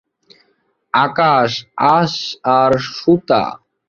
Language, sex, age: Bengali, male, 19-29